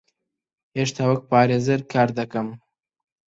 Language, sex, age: Central Kurdish, male, 30-39